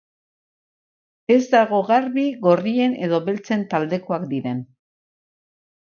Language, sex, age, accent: Basque, female, 70-79, Mendebalekoa (Araba, Bizkaia, Gipuzkoako mendebaleko herri batzuk)